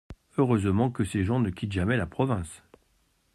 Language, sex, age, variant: French, male, 50-59, Français de métropole